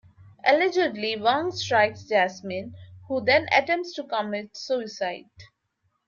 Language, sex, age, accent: English, female, 30-39, India and South Asia (India, Pakistan, Sri Lanka)